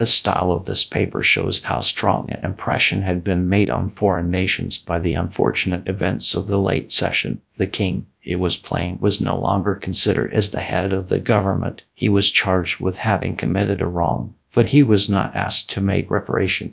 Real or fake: fake